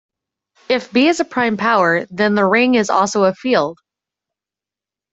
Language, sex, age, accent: English, female, 19-29, United States English